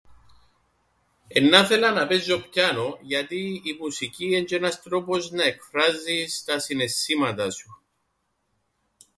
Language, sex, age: Greek, male, 40-49